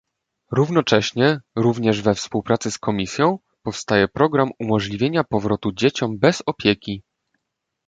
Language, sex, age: Polish, male, 19-29